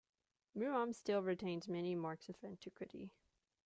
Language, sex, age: English, female, 19-29